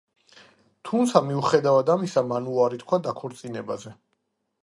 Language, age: Georgian, 40-49